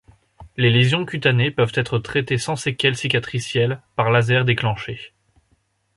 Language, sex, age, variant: French, male, 19-29, Français de métropole